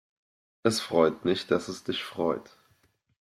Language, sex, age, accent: German, male, 19-29, Deutschland Deutsch